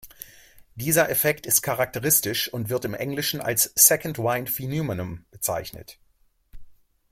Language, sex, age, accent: German, male, 40-49, Deutschland Deutsch